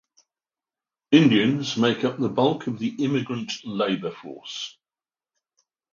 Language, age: English, 60-69